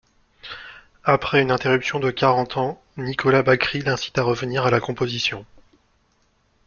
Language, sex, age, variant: French, male, 19-29, Français de métropole